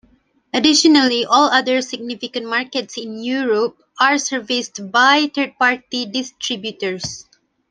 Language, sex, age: English, female, 19-29